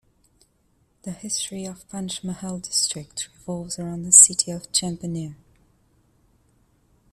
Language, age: English, 19-29